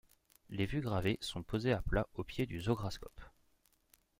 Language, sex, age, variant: French, male, 19-29, Français de métropole